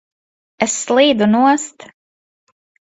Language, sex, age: Latvian, female, 30-39